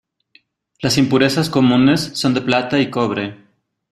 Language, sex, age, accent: Spanish, male, 30-39, México